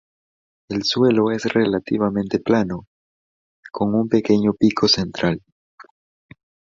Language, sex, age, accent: Spanish, male, 19-29, Andino-Pacífico: Colombia, Perú, Ecuador, oeste de Bolivia y Venezuela andina